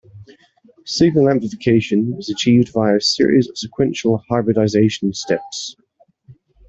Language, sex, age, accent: English, male, 19-29, England English